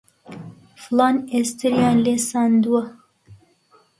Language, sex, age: Central Kurdish, female, 19-29